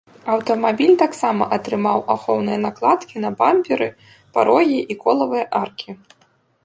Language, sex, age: Belarusian, female, 19-29